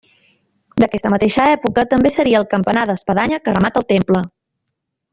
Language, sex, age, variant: Catalan, female, 40-49, Nord-Occidental